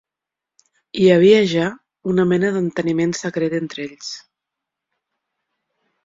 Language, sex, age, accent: Catalan, female, 30-39, Barceloní